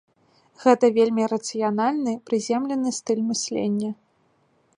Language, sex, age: Belarusian, female, 19-29